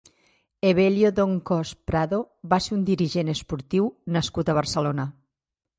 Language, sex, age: Catalan, female, 50-59